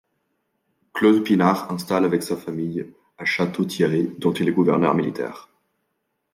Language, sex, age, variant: French, male, 19-29, Français de métropole